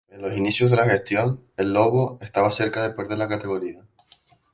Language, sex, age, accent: Spanish, male, 19-29, España: Islas Canarias